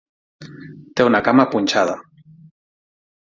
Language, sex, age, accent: Catalan, male, 40-49, central; nord-occidental